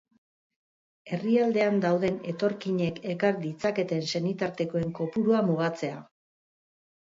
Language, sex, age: Basque, female, 50-59